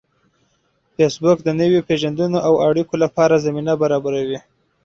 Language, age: Pashto, 19-29